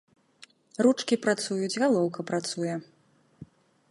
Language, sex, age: Belarusian, female, 19-29